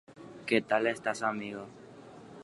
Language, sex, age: Guarani, female, under 19